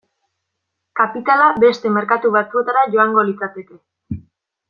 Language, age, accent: Basque, 19-29, Mendebalekoa (Araba, Bizkaia, Gipuzkoako mendebaleko herri batzuk)